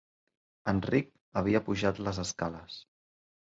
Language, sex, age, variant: Catalan, male, 30-39, Central